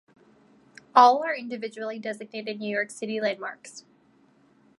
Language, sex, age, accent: English, female, 19-29, Canadian English